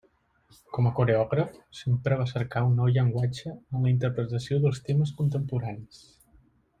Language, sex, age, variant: Catalan, male, 19-29, Central